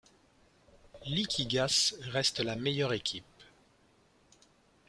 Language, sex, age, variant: French, male, 40-49, Français de métropole